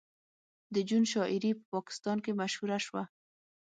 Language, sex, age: Pashto, female, 19-29